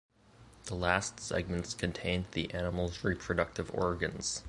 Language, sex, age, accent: English, male, 19-29, United States English